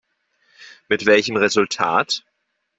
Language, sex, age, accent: German, male, 30-39, Deutschland Deutsch